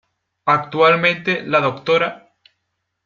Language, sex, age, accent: Spanish, male, 19-29, España: Centro-Sur peninsular (Madrid, Toledo, Castilla-La Mancha)